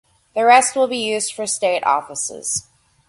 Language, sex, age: English, female, 19-29